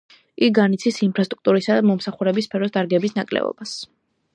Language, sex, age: Georgian, female, under 19